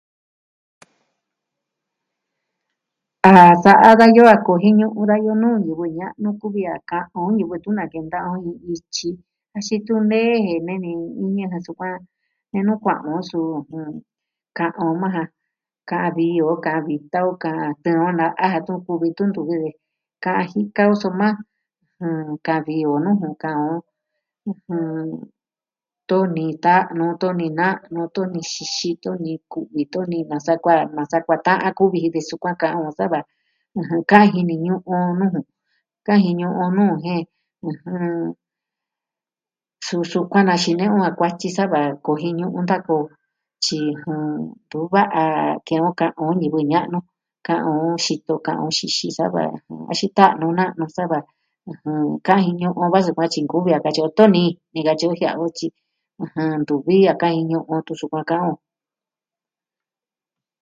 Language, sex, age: Southwestern Tlaxiaco Mixtec, female, 60-69